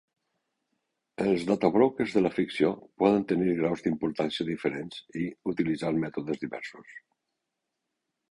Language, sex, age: Catalan, male, 60-69